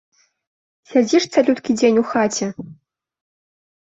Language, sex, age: Belarusian, female, 19-29